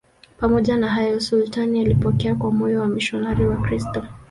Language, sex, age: Swahili, female, 19-29